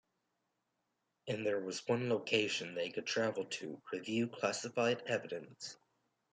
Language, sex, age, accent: English, male, under 19, United States English